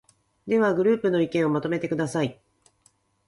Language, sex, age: Japanese, female, 40-49